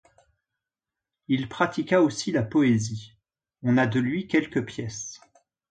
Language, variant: French, Français de métropole